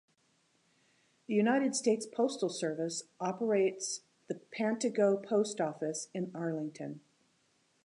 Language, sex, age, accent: English, female, 60-69, United States English